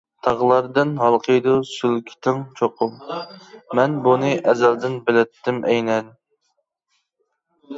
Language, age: Uyghur, 19-29